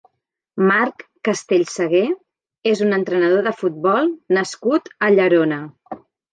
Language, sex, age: Catalan, female, 50-59